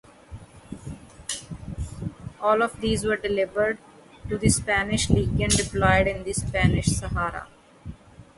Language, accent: English, India and South Asia (India, Pakistan, Sri Lanka)